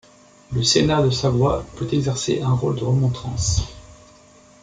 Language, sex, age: French, male, 50-59